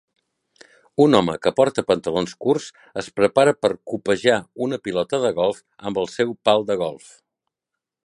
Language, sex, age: Catalan, male, 60-69